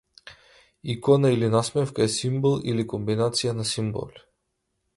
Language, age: Macedonian, 19-29